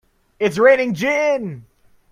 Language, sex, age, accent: English, male, 19-29, United States English